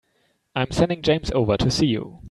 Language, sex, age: English, male, 19-29